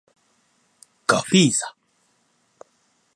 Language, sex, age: Japanese, male, 19-29